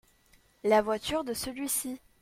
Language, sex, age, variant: French, female, under 19, Français de métropole